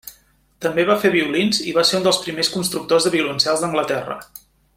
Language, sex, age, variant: Catalan, male, 30-39, Central